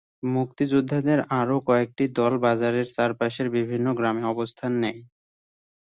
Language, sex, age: Bengali, male, 19-29